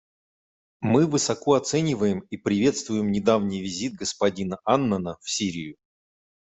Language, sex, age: Russian, male, 40-49